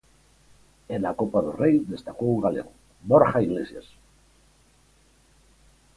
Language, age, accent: Galician, 70-79, Atlántico (seseo e gheada)